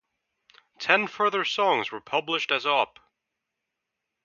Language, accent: English, United States English